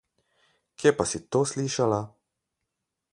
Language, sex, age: Slovenian, male, 40-49